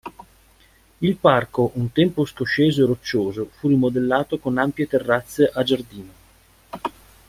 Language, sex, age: Italian, male, 40-49